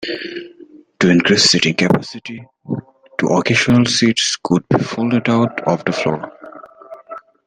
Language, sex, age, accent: English, male, 19-29, United States English